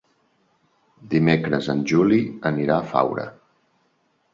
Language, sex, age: Catalan, male, 40-49